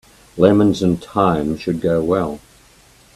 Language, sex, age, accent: English, male, 80-89, Australian English